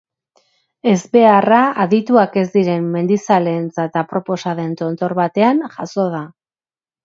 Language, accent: Basque, Erdialdekoa edo Nafarra (Gipuzkoa, Nafarroa)